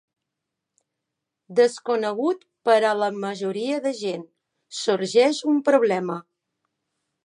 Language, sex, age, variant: Catalan, female, 50-59, Balear